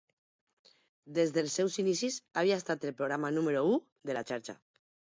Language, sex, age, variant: Catalan, female, 40-49, Valencià central